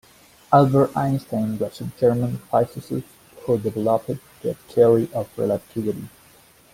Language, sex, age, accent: English, male, 19-29, United States English